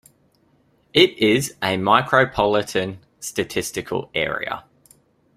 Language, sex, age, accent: English, male, 19-29, Australian English